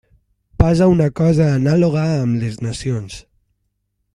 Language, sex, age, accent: Catalan, male, under 19, valencià